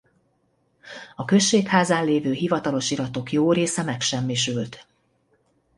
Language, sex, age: Hungarian, female, 50-59